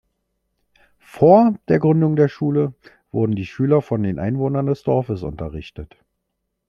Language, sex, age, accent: German, male, 40-49, Deutschland Deutsch